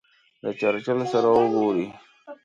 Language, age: Pashto, 30-39